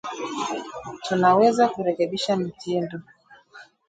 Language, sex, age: Swahili, female, 40-49